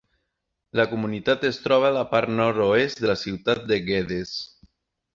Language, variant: Catalan, Septentrional